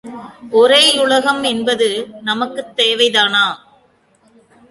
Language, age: Tamil, 40-49